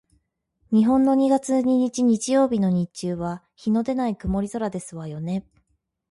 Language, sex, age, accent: Japanese, female, 30-39, 標準語